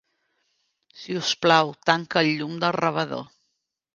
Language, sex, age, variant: Catalan, female, 50-59, Central